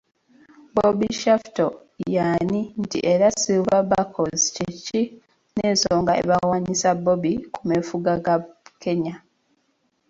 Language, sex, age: Ganda, female, 19-29